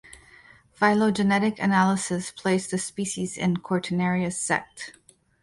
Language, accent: English, United States English